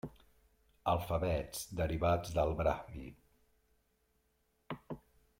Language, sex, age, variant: Catalan, male, 40-49, Central